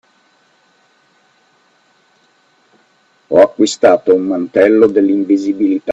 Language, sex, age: Italian, male, 40-49